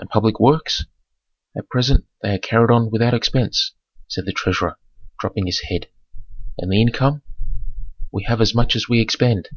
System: none